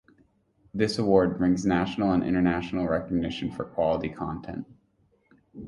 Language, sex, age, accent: English, male, 19-29, United States English